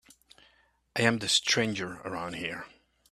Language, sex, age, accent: English, male, 50-59, United States English